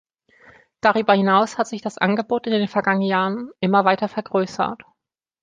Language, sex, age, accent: German, female, 19-29, Deutschland Deutsch